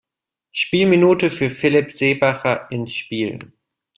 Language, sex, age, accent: German, male, 19-29, Deutschland Deutsch